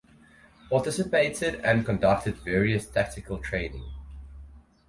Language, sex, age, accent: English, male, 19-29, Southern African (South Africa, Zimbabwe, Namibia)